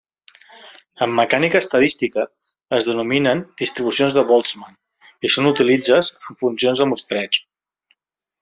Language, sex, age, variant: Catalan, male, 40-49, Central